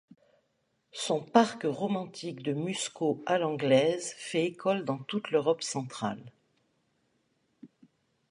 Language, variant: French, Français de métropole